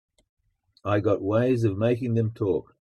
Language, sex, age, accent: English, male, 60-69, Australian English